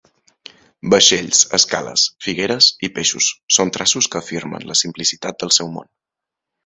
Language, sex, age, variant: Catalan, male, 19-29, Central